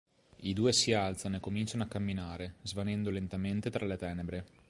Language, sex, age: Italian, male, 30-39